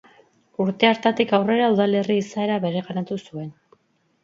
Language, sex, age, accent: Basque, female, 40-49, Mendebalekoa (Araba, Bizkaia, Gipuzkoako mendebaleko herri batzuk)